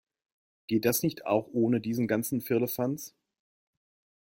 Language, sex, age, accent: German, male, 40-49, Deutschland Deutsch